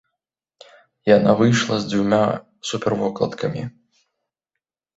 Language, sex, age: Belarusian, male, 30-39